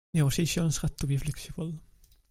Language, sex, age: English, male, 19-29